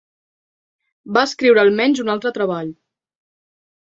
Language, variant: Catalan, Central